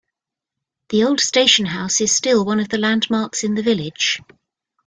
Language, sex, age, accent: English, female, 60-69, England English